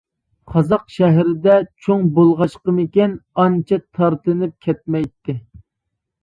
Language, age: Uyghur, 19-29